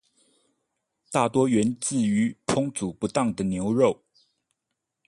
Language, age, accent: Chinese, 30-39, 出生地：宜蘭縣